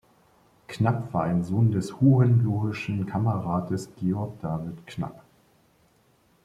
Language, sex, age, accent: German, male, 30-39, Deutschland Deutsch